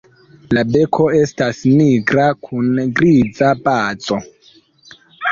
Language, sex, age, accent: Esperanto, male, 19-29, Internacia